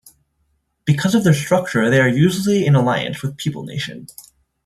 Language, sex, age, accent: English, male, under 19, United States English